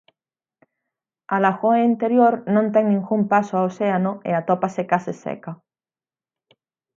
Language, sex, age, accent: Galician, female, 19-29, Atlántico (seseo e gheada); Normativo (estándar)